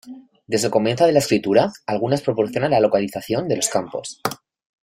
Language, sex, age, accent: Spanish, male, 19-29, España: Centro-Sur peninsular (Madrid, Toledo, Castilla-La Mancha)